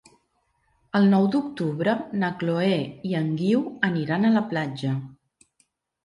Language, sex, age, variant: Catalan, female, 50-59, Central